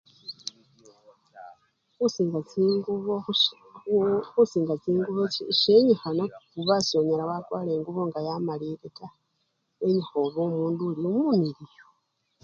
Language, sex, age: Luyia, female, 40-49